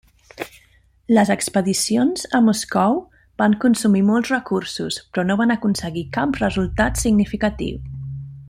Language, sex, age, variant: Catalan, female, 30-39, Central